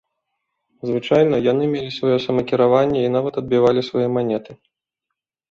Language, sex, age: Belarusian, male, 30-39